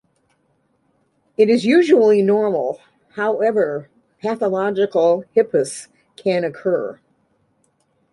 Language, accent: English, United States English